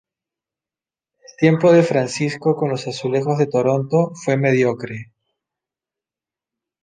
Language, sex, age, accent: Spanish, male, 40-49, Andino-Pacífico: Colombia, Perú, Ecuador, oeste de Bolivia y Venezuela andina